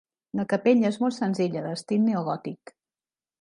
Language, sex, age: Catalan, female, 50-59